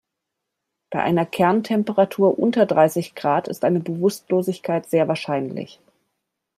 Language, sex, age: German, female, 40-49